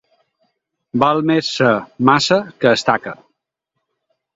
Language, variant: Catalan, Balear